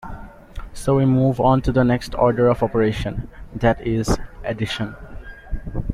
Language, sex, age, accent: English, male, 19-29, India and South Asia (India, Pakistan, Sri Lanka)